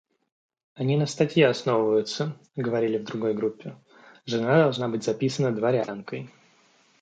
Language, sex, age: Russian, male, 19-29